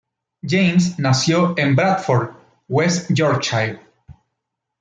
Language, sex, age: Spanish, male, 30-39